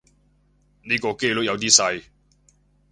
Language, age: Cantonese, 40-49